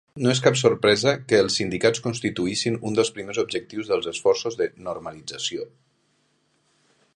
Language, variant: Catalan, Nord-Occidental